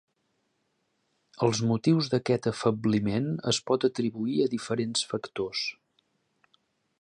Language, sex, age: Catalan, male, 40-49